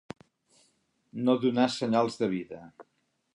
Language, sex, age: Catalan, male, 50-59